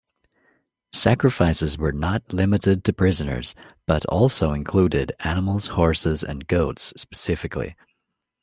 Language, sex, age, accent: English, male, 30-39, Australian English